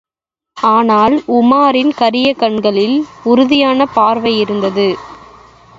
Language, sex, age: Tamil, female, 19-29